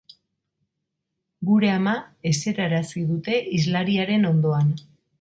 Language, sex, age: Basque, female, 40-49